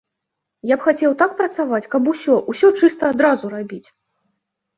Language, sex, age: Belarusian, female, 19-29